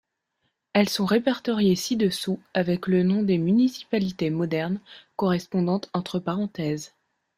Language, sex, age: French, female, 30-39